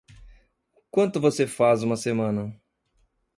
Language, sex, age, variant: Portuguese, male, 40-49, Portuguese (Brasil)